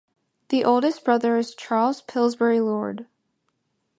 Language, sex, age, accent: English, female, under 19, United States English